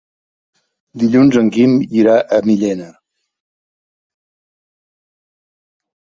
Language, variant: Catalan, Central